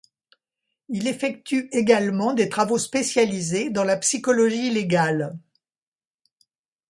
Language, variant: French, Français de métropole